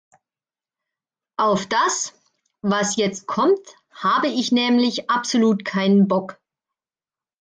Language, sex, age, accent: German, female, 40-49, Deutschland Deutsch